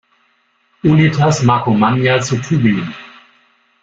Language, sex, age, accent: German, male, 50-59, Deutschland Deutsch